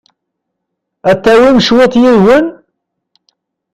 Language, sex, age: Kabyle, male, 50-59